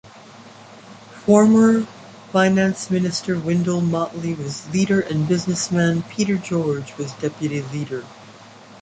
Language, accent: English, United States English